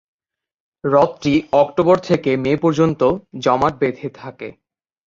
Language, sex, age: Bengali, male, 19-29